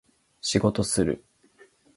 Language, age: Japanese, 19-29